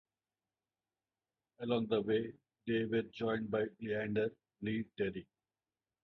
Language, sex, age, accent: English, male, 50-59, India and South Asia (India, Pakistan, Sri Lanka)